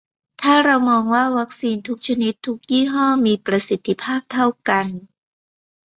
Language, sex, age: Thai, female, 50-59